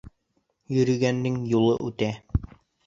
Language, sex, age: Bashkir, male, 19-29